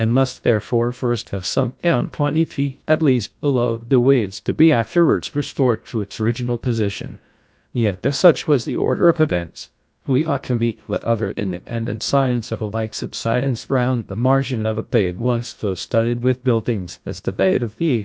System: TTS, GlowTTS